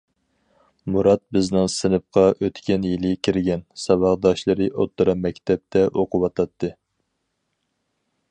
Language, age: Uyghur, 19-29